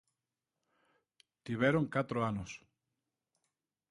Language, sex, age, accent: Galician, male, 30-39, Oriental (común en zona oriental)